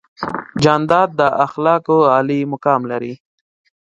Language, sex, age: Pashto, male, 19-29